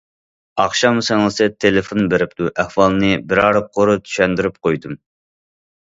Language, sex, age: Uyghur, male, 30-39